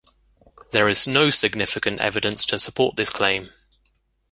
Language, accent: English, England English